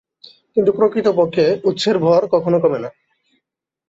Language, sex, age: Bengali, male, 19-29